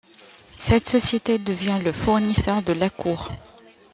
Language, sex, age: French, male, 40-49